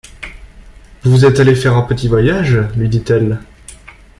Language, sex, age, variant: French, male, under 19, Français de métropole